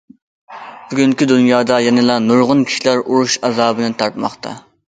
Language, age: Uyghur, 19-29